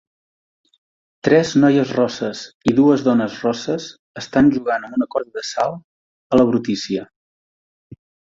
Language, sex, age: Catalan, male, 40-49